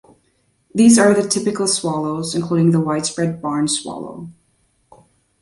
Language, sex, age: English, female, 19-29